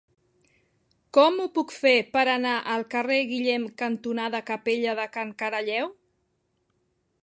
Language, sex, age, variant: Catalan, female, 40-49, Central